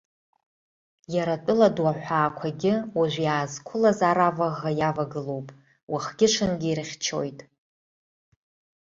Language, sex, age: Abkhazian, female, 40-49